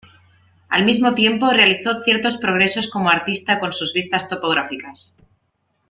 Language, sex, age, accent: Spanish, female, 30-39, España: Centro-Sur peninsular (Madrid, Toledo, Castilla-La Mancha)